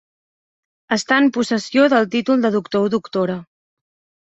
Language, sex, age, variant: Catalan, female, 19-29, Central